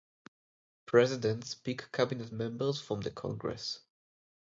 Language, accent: English, Israeli